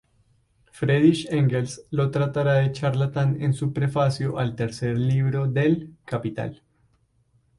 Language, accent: Spanish, Caribe: Cuba, Venezuela, Puerto Rico, República Dominicana, Panamá, Colombia caribeña, México caribeño, Costa del golfo de México